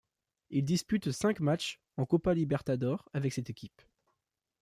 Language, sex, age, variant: French, male, under 19, Français de métropole